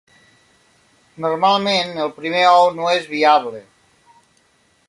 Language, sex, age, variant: Catalan, male, 40-49, Nord-Occidental